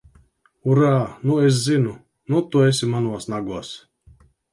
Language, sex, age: Latvian, male, 50-59